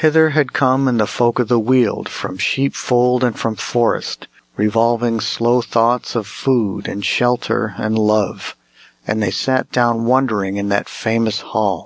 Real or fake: real